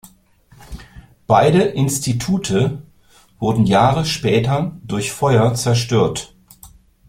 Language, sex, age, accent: German, male, 50-59, Deutschland Deutsch